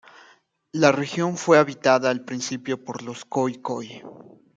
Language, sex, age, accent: Spanish, male, 19-29, México